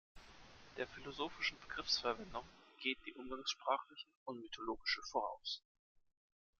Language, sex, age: German, male, 19-29